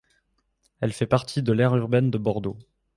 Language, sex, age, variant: French, male, 19-29, Français de métropole